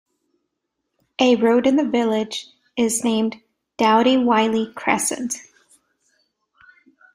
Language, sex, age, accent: English, female, 19-29, United States English